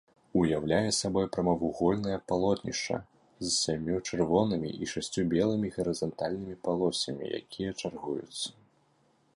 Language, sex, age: Belarusian, male, 19-29